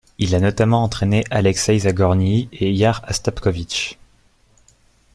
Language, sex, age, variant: French, male, 19-29, Français de métropole